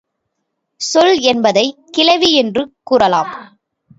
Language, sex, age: Tamil, female, 19-29